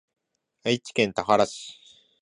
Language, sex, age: Japanese, male, 19-29